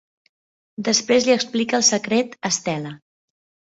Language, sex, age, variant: Catalan, female, 30-39, Central